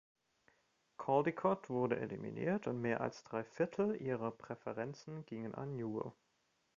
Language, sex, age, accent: German, male, 30-39, Deutschland Deutsch